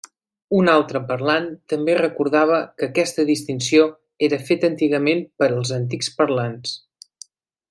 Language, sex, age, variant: Catalan, male, 19-29, Central